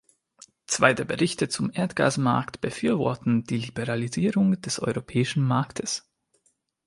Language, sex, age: German, male, 19-29